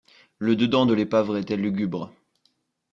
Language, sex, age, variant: French, male, 19-29, Français de métropole